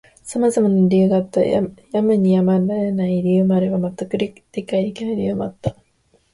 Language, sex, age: Japanese, female, 19-29